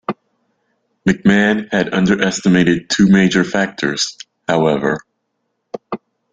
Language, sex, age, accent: English, male, 40-49, United States English